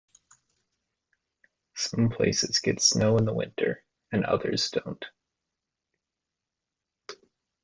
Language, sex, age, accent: English, male, 19-29, United States English